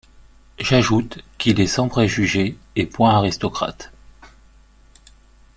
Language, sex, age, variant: French, male, 50-59, Français de métropole